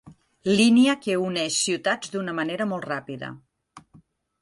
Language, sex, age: Catalan, female, 50-59